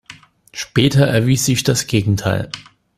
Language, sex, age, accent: German, male, 40-49, Deutschland Deutsch